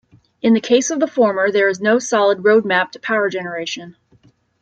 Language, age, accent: English, 30-39, United States English